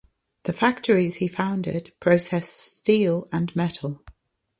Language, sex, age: English, female, 50-59